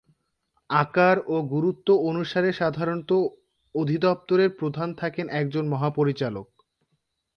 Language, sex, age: Bengali, male, under 19